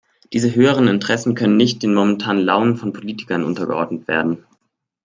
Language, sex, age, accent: German, male, 19-29, Deutschland Deutsch